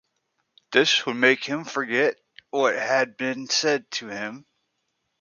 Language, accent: English, United States English